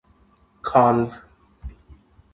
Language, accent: English, United States English